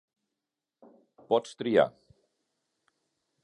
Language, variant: Catalan, Central